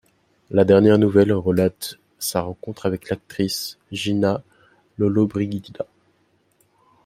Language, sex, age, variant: French, male, 19-29, Français de métropole